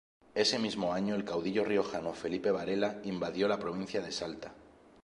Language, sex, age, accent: Spanish, male, 30-39, España: Sur peninsular (Andalucia, Extremadura, Murcia)